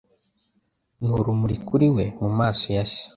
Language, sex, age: Kinyarwanda, male, under 19